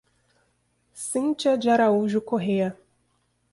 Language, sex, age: Portuguese, female, 30-39